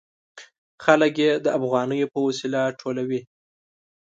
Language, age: Pashto, 19-29